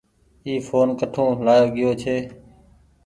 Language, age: Goaria, 19-29